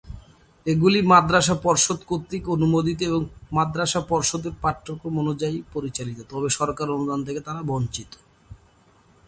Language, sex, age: Bengali, male, 30-39